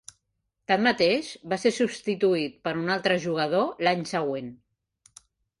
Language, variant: Catalan, Central